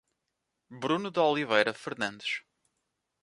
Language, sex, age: Portuguese, male, 30-39